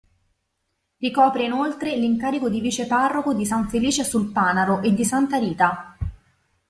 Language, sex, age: Italian, female, 30-39